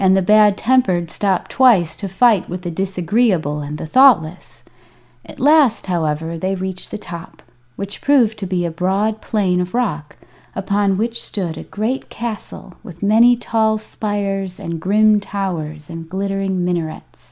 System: none